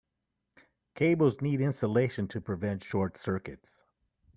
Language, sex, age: English, male, 50-59